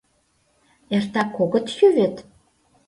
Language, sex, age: Mari, female, under 19